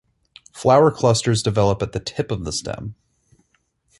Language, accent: English, United States English